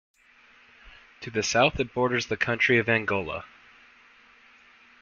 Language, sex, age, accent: English, male, under 19, United States English